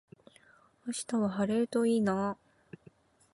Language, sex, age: Japanese, female, 30-39